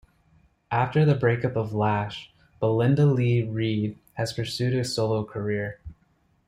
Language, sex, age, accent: English, male, 19-29, United States English